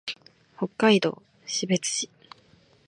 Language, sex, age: Japanese, female, 19-29